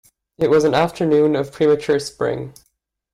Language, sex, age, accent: English, male, 19-29, Canadian English